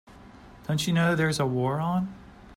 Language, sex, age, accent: English, male, 40-49, United States English